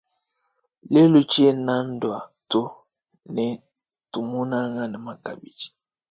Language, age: Luba-Lulua, 19-29